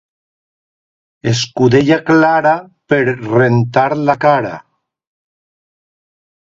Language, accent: Catalan, valencià